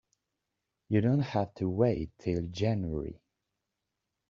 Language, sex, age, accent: English, male, 30-39, England English